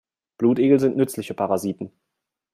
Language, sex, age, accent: German, male, 30-39, Deutschland Deutsch